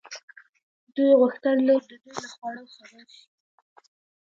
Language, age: Pashto, 19-29